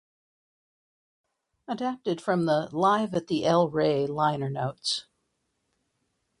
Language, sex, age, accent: English, female, 60-69, United States English